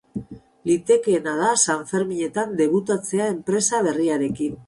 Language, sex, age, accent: Basque, female, 40-49, Mendebalekoa (Araba, Bizkaia, Gipuzkoako mendebaleko herri batzuk)